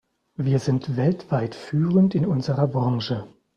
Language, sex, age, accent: German, male, 30-39, Deutschland Deutsch